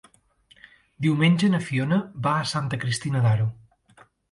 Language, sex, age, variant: Catalan, male, 30-39, Central